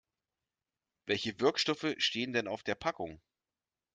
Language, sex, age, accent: German, male, 40-49, Deutschland Deutsch